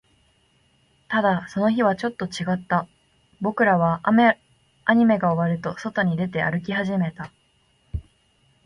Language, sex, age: Japanese, female, 19-29